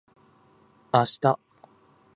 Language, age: Japanese, 19-29